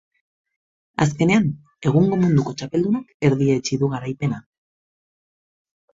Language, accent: Basque, Erdialdekoa edo Nafarra (Gipuzkoa, Nafarroa)